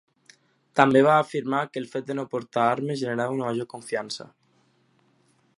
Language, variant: Catalan, Septentrional